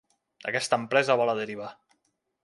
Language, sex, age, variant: Catalan, male, 19-29, Central